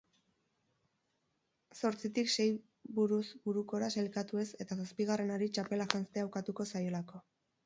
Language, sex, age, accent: Basque, female, 19-29, Mendebalekoa (Araba, Bizkaia, Gipuzkoako mendebaleko herri batzuk)